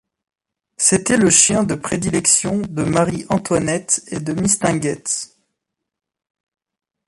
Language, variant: French, Français de métropole